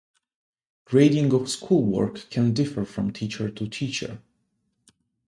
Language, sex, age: English, male, 30-39